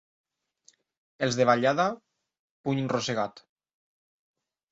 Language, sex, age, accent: Catalan, male, 19-29, valencià